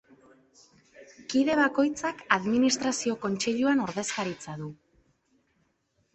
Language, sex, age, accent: Basque, female, 19-29, Mendebalekoa (Araba, Bizkaia, Gipuzkoako mendebaleko herri batzuk)